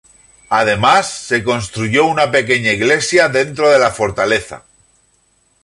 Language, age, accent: Spanish, 40-49, España: Centro-Sur peninsular (Madrid, Toledo, Castilla-La Mancha)